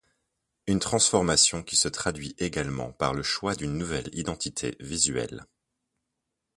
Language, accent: French, Français de Belgique